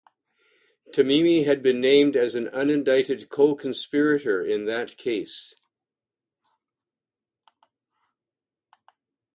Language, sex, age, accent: English, male, 70-79, Canadian English